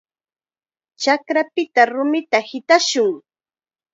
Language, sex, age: Chiquián Ancash Quechua, female, 30-39